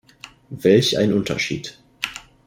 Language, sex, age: German, male, under 19